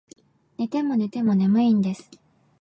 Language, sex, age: Japanese, female, 19-29